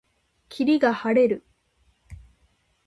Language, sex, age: Japanese, female, 19-29